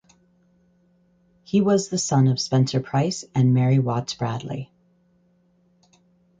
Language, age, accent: English, 40-49, United States English